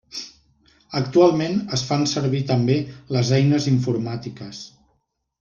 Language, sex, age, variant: Catalan, male, 50-59, Central